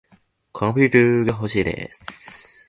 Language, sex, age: Japanese, male, 19-29